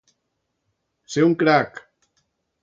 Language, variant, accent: Catalan, Central, central